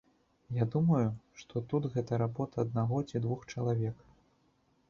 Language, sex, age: Belarusian, male, 19-29